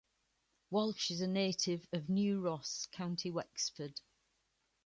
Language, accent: English, England English